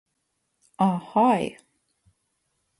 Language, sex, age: Hungarian, female, 50-59